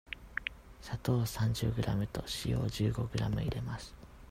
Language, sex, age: Japanese, male, 19-29